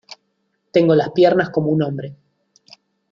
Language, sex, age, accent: Spanish, male, 40-49, Rioplatense: Argentina, Uruguay, este de Bolivia, Paraguay